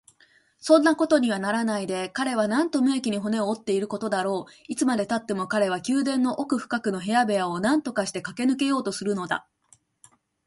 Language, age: Japanese, 40-49